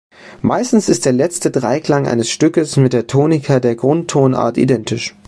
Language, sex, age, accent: German, male, 19-29, Deutschland Deutsch